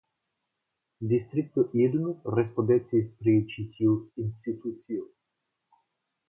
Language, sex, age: Esperanto, male, 30-39